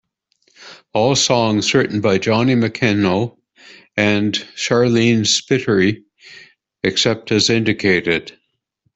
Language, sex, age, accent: English, male, 70-79, Canadian English